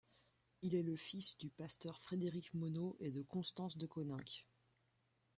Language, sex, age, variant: French, female, 19-29, Français de métropole